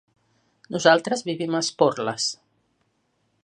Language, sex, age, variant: Catalan, female, 50-59, Nord-Occidental